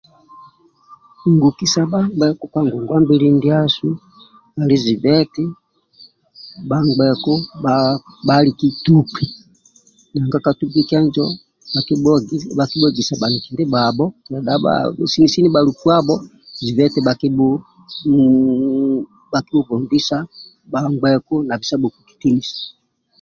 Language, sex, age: Amba (Uganda), male, 60-69